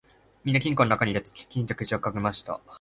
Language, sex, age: Japanese, male, 19-29